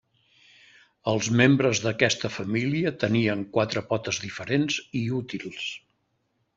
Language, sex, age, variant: Catalan, male, 70-79, Central